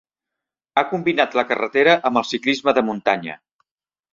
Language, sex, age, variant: Catalan, male, 50-59, Central